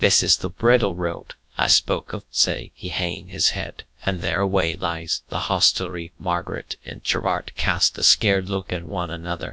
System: TTS, GradTTS